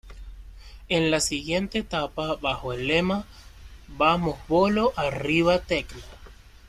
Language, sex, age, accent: Spanish, male, 19-29, Caribe: Cuba, Venezuela, Puerto Rico, República Dominicana, Panamá, Colombia caribeña, México caribeño, Costa del golfo de México